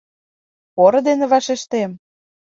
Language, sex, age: Mari, female, 19-29